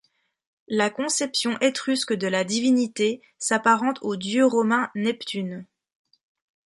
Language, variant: French, Français de métropole